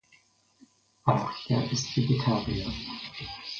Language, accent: German, Deutschland Deutsch